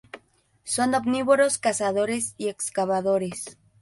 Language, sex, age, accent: Spanish, female, 19-29, México